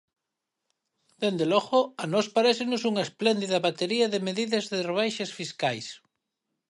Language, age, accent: Galician, 40-49, Atlántico (seseo e gheada)